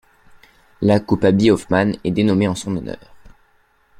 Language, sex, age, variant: French, male, 19-29, Français de métropole